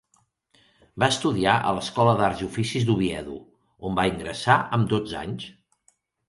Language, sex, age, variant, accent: Catalan, male, 40-49, Central, tarragoní